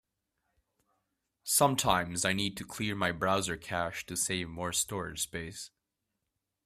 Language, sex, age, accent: English, male, 19-29, England English